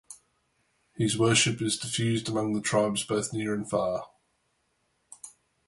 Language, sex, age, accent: English, male, 40-49, Australian English